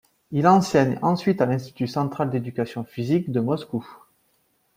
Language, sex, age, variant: French, male, 30-39, Français de métropole